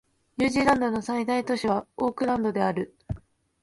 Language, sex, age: Japanese, female, 19-29